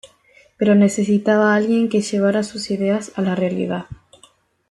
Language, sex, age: Spanish, female, 19-29